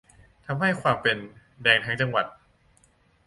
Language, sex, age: Thai, male, under 19